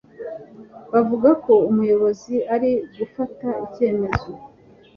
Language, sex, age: Kinyarwanda, female, 30-39